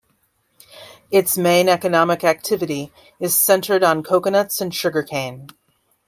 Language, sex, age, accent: English, female, 40-49, United States English